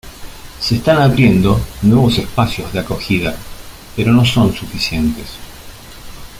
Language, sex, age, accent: Spanish, male, 50-59, Rioplatense: Argentina, Uruguay, este de Bolivia, Paraguay